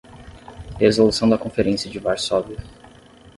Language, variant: Portuguese, Portuguese (Brasil)